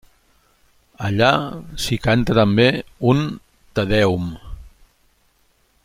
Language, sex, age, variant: Catalan, male, 50-59, Central